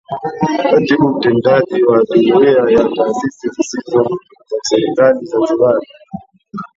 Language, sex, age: Swahili, male, 19-29